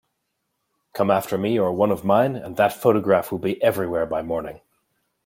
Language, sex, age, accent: English, male, 40-49, Canadian English